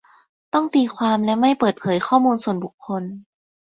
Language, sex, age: Thai, female, under 19